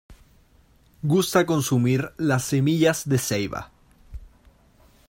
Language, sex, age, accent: Spanish, male, 19-29, Chileno: Chile, Cuyo